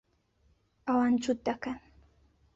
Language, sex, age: Central Kurdish, female, 19-29